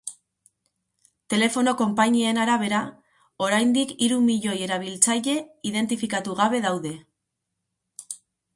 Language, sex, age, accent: Basque, female, 40-49, Mendebalekoa (Araba, Bizkaia, Gipuzkoako mendebaleko herri batzuk)